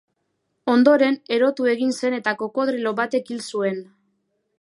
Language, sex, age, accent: Basque, female, 19-29, Mendebalekoa (Araba, Bizkaia, Gipuzkoako mendebaleko herri batzuk)